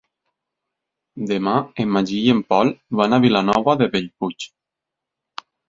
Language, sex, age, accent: Catalan, male, 30-39, valencià